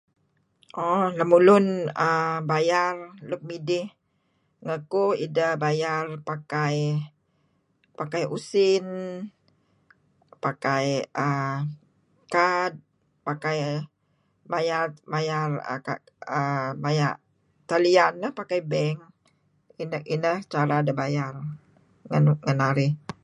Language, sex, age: Kelabit, female, 60-69